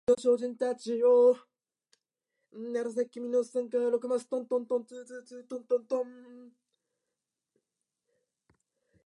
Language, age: Japanese, under 19